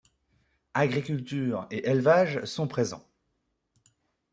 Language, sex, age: French, male, 30-39